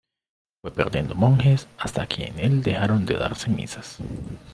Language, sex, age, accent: Spanish, male, 19-29, Andino-Pacífico: Colombia, Perú, Ecuador, oeste de Bolivia y Venezuela andina